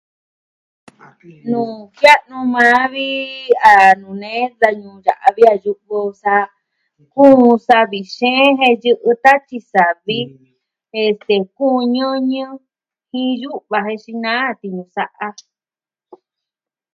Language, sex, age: Southwestern Tlaxiaco Mixtec, female, 60-69